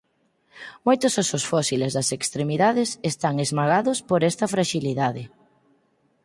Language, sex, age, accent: Galician, female, 19-29, Normativo (estándar)